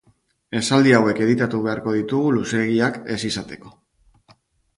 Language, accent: Basque, Mendebalekoa (Araba, Bizkaia, Gipuzkoako mendebaleko herri batzuk)